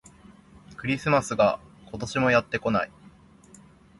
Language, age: Japanese, 19-29